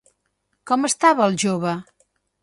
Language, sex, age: Catalan, female, 50-59